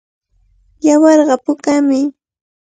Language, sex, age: Cajatambo North Lima Quechua, female, 30-39